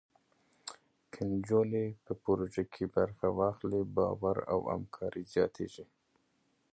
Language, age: Pashto, 40-49